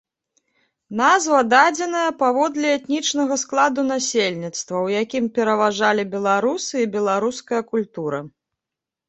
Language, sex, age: Belarusian, female, 30-39